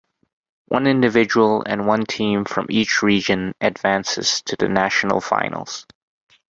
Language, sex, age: English, male, 19-29